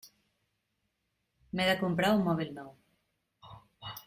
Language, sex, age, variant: Catalan, female, 30-39, Central